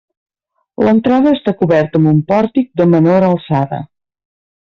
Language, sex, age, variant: Catalan, female, 50-59, Septentrional